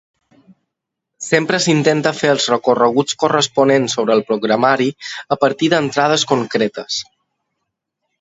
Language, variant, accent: Catalan, Balear, balear